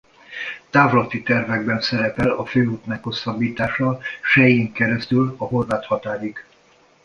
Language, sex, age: Hungarian, male, 60-69